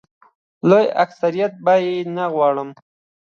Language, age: Pashto, under 19